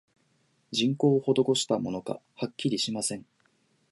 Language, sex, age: Japanese, male, 19-29